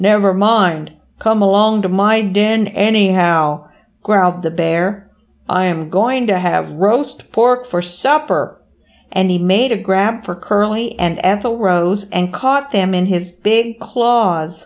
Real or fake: real